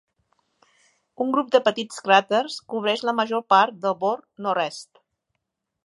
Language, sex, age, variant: Catalan, female, 40-49, Central